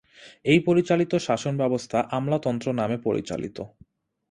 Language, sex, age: Bengali, male, 19-29